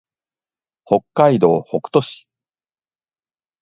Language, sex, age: Japanese, male, 50-59